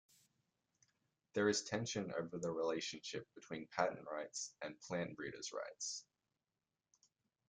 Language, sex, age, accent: English, male, under 19, Australian English